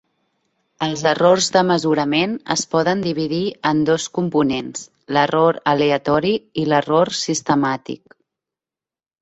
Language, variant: Catalan, Nord-Occidental